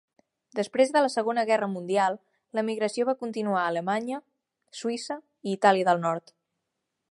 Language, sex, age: Catalan, female, under 19